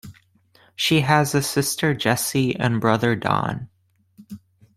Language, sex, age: English, male, under 19